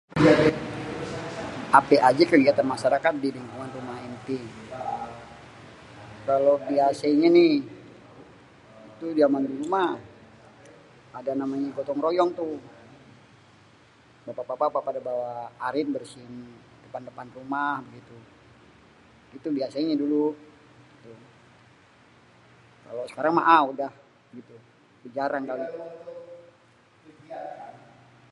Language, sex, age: Betawi, male, 40-49